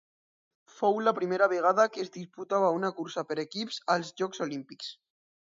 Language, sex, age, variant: Catalan, male, under 19, Alacantí